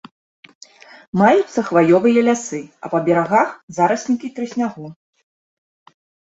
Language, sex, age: Belarusian, female, 30-39